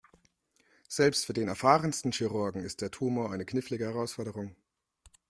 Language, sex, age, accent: German, male, 30-39, Deutschland Deutsch